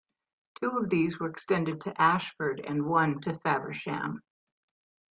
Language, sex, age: English, female, 70-79